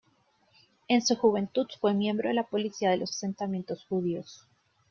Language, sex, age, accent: Spanish, female, 19-29, Andino-Pacífico: Colombia, Perú, Ecuador, oeste de Bolivia y Venezuela andina